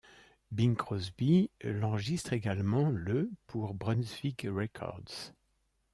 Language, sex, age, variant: French, male, 60-69, Français de métropole